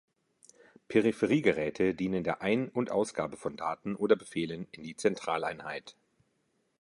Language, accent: German, Deutschland Deutsch